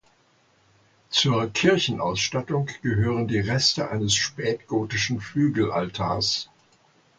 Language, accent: German, Deutschland Deutsch